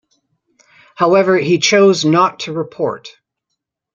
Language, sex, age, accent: English, female, 50-59, Canadian English